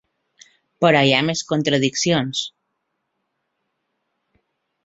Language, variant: Catalan, Balear